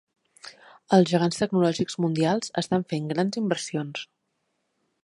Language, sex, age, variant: Catalan, female, 30-39, Nord-Occidental